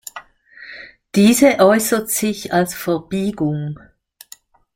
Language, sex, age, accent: German, female, 60-69, Schweizerdeutsch